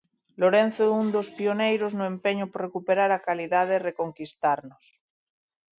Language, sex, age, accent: Galician, female, 40-49, Normativo (estándar)